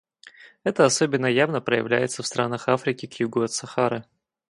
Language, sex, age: Russian, male, 19-29